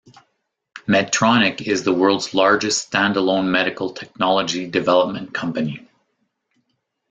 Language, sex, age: English, male, 50-59